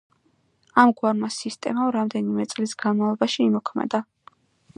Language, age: Georgian, under 19